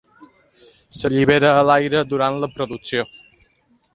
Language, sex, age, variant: Catalan, male, 30-39, Balear